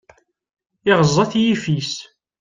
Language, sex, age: Kabyle, male, 19-29